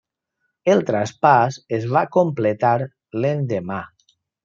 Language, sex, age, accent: Catalan, male, 50-59, valencià